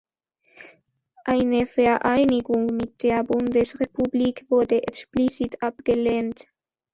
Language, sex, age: German, female, 19-29